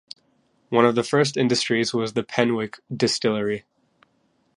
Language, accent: English, United States English